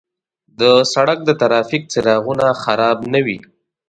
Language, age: Pashto, 19-29